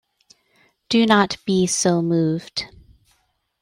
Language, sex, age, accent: English, female, 30-39, United States English